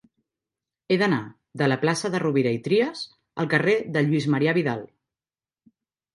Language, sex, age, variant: Catalan, female, 40-49, Central